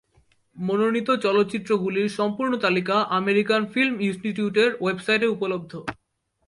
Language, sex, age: Bengali, male, 19-29